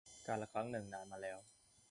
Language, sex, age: Thai, male, under 19